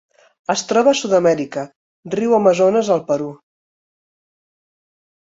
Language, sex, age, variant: Catalan, female, 50-59, Central